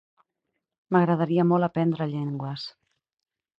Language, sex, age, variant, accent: Catalan, female, 40-49, Central, Camp de Tarragona